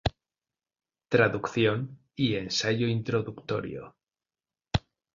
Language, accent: Spanish, España: Centro-Sur peninsular (Madrid, Toledo, Castilla-La Mancha)